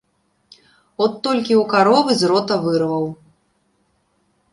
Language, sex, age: Belarusian, female, 19-29